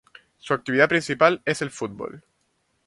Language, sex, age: Spanish, male, 19-29